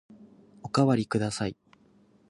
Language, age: Japanese, 19-29